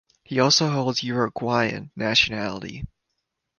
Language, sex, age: English, male, 19-29